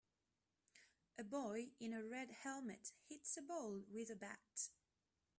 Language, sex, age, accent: English, female, 30-39, Hong Kong English